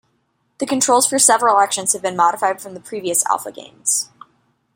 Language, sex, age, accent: English, female, 19-29, United States English